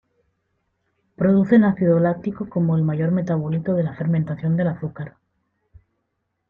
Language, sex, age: Spanish, female, 30-39